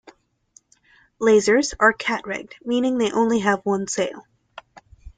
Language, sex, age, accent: English, female, 19-29, United States English